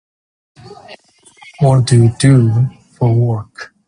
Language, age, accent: English, 19-29, United States English